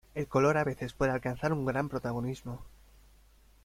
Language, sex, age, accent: Spanish, male, 30-39, España: Norte peninsular (Asturias, Castilla y León, Cantabria, País Vasco, Navarra, Aragón, La Rioja, Guadalajara, Cuenca)